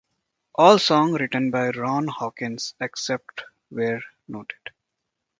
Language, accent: English, India and South Asia (India, Pakistan, Sri Lanka)